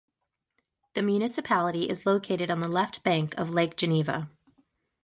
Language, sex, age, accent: English, female, 30-39, United States English